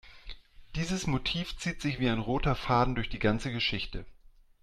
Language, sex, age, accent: German, male, 40-49, Deutschland Deutsch